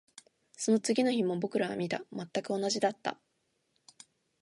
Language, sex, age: Japanese, female, 19-29